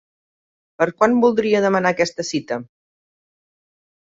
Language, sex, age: Catalan, female, 40-49